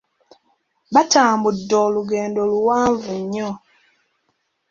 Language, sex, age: Ganda, female, 19-29